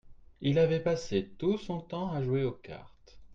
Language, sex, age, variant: French, male, 30-39, Français de métropole